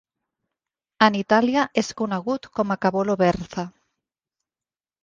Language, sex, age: Catalan, female, 40-49